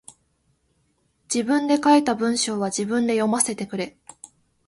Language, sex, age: Japanese, female, 19-29